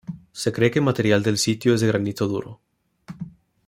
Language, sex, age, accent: Spanish, male, 19-29, México